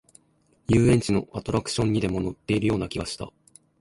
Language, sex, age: Japanese, female, 19-29